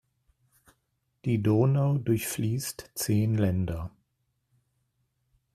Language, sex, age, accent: German, male, 50-59, Deutschland Deutsch